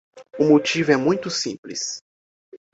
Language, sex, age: Portuguese, male, 19-29